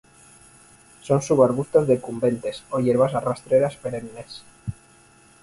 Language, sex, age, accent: Spanish, male, 19-29, España: Norte peninsular (Asturias, Castilla y León, Cantabria, País Vasco, Navarra, Aragón, La Rioja, Guadalajara, Cuenca)